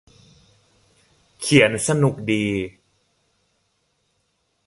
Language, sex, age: Thai, male, 19-29